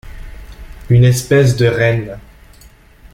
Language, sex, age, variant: French, male, under 19, Français de métropole